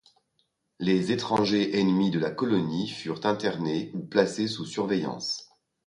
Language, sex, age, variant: French, male, 40-49, Français de métropole